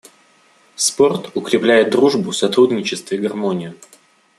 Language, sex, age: Russian, male, 19-29